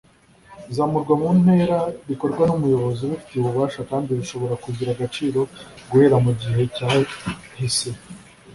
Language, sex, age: Kinyarwanda, male, 19-29